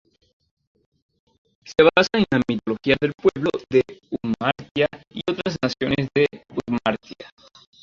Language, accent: Spanish, Caribe: Cuba, Venezuela, Puerto Rico, República Dominicana, Panamá, Colombia caribeña, México caribeño, Costa del golfo de México